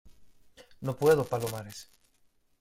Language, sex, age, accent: Spanish, male, 19-29, México